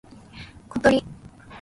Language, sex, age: Japanese, female, 19-29